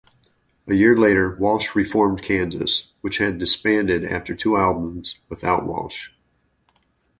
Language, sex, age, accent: English, male, 50-59, United States English